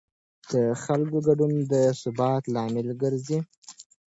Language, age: Pashto, under 19